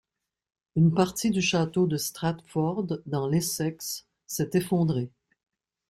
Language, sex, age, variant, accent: French, female, 50-59, Français d'Amérique du Nord, Français du Canada